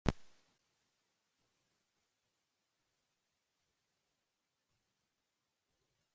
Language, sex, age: English, female, 19-29